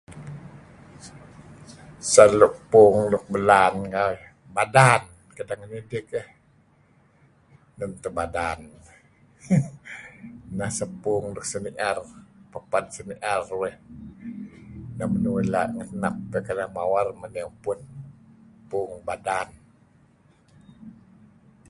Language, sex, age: Kelabit, male, 60-69